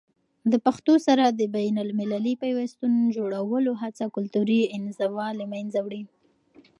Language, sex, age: Pashto, female, 19-29